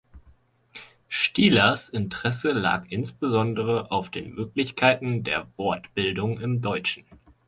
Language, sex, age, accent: German, male, 19-29, Deutschland Deutsch